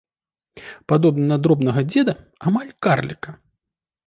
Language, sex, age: Belarusian, male, 30-39